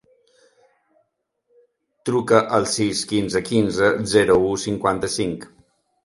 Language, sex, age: Catalan, male, 40-49